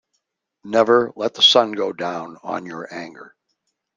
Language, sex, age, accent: English, male, 70-79, United States English